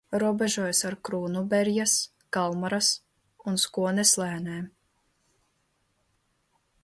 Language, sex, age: Latvian, female, 19-29